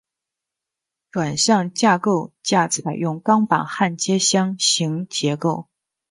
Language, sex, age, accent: Chinese, male, 19-29, 出生地：北京市